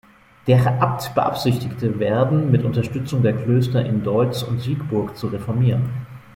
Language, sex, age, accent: German, male, 40-49, Deutschland Deutsch